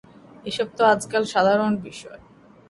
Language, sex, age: Bengali, female, 30-39